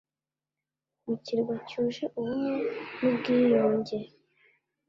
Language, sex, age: Kinyarwanda, female, under 19